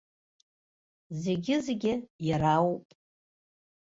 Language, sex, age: Abkhazian, female, 60-69